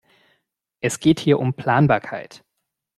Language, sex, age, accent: German, male, 19-29, Deutschland Deutsch